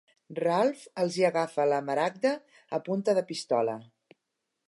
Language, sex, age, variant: Catalan, female, 60-69, Central